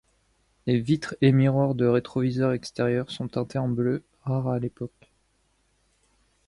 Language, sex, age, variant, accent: French, male, 19-29, Français de métropole, Parisien